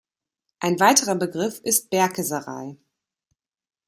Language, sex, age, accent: German, female, 30-39, Deutschland Deutsch